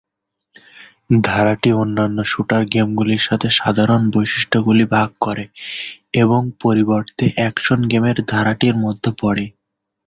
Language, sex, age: Bengali, male, 19-29